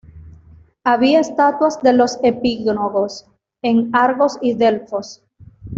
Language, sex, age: Spanish, female, 30-39